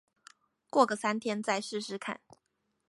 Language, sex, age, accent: Chinese, female, 19-29, 出生地：臺北市